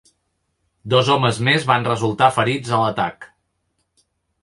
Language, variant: Catalan, Central